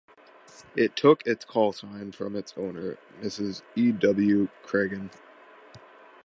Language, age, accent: English, 19-29, United States English